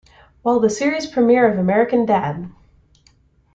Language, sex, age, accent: English, female, 19-29, United States English